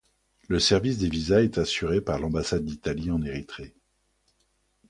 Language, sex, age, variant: French, male, 50-59, Français de métropole